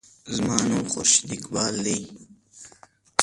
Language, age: Pashto, under 19